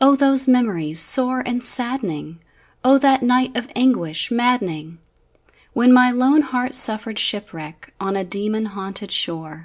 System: none